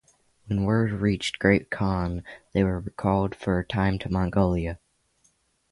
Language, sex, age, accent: English, male, under 19, United States English